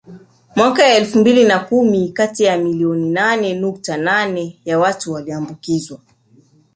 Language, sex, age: Swahili, male, 19-29